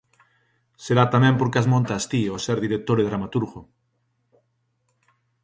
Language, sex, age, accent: Galician, male, 40-49, Central (gheada)